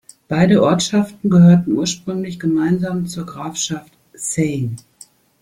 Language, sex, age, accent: German, female, 50-59, Deutschland Deutsch